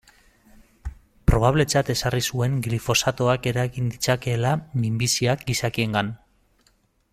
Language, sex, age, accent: Basque, male, 30-39, Mendebalekoa (Araba, Bizkaia, Gipuzkoako mendebaleko herri batzuk)